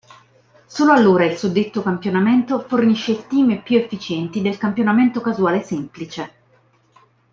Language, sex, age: Italian, female, 30-39